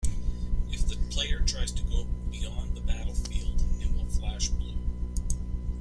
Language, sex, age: English, male, 50-59